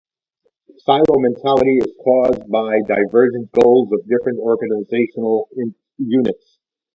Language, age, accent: English, 40-49, United States English